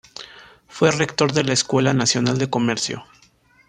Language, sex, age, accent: Spanish, male, 19-29, México